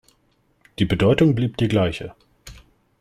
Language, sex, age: German, male, 30-39